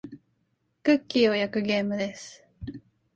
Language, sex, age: Japanese, female, 19-29